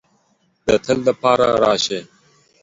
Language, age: Pashto, 19-29